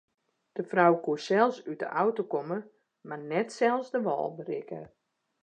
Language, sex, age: Western Frisian, female, 40-49